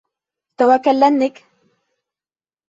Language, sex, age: Bashkir, female, 19-29